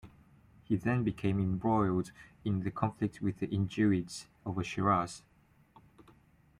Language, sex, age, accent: English, male, 19-29, England English